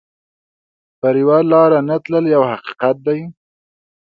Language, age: Pashto, 19-29